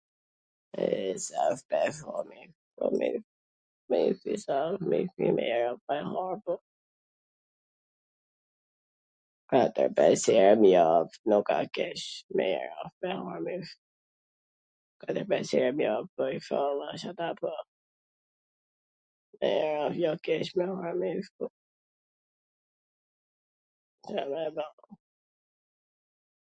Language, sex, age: Gheg Albanian, female, 50-59